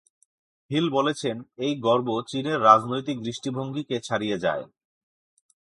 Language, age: Bengali, 30-39